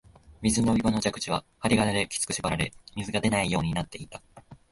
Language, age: Japanese, 19-29